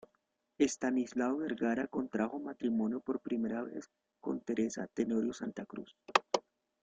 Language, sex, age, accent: Spanish, male, 30-39, Andino-Pacífico: Colombia, Perú, Ecuador, oeste de Bolivia y Venezuela andina